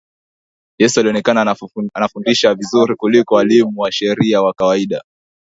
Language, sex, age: Swahili, male, 19-29